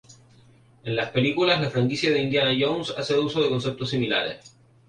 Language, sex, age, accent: Spanish, male, 19-29, España: Islas Canarias